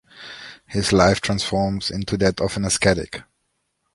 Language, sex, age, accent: English, male, 30-39, United States English